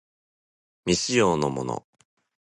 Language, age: Japanese, 19-29